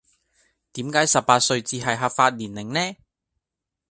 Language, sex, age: Cantonese, male, 19-29